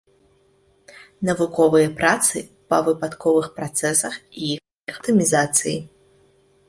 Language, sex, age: Belarusian, female, 19-29